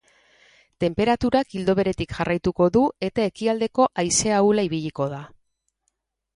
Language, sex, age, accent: Basque, female, 40-49, Mendebalekoa (Araba, Bizkaia, Gipuzkoako mendebaleko herri batzuk)